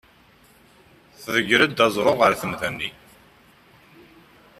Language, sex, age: Kabyle, male, 30-39